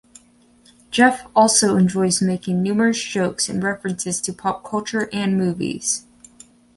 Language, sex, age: English, female, under 19